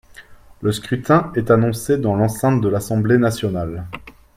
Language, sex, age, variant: French, male, 19-29, Français de métropole